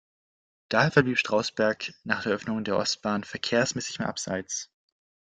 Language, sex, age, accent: German, male, 19-29, Deutschland Deutsch